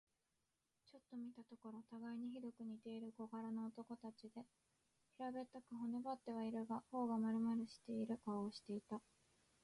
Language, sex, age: Japanese, female, 19-29